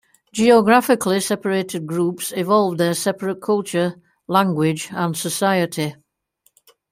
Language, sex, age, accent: English, female, 60-69, England English